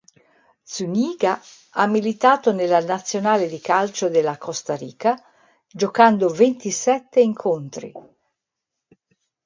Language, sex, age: Italian, female, 60-69